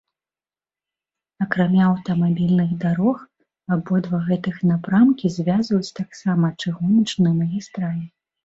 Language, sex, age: Belarusian, female, 19-29